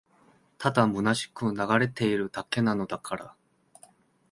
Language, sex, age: Japanese, male, 19-29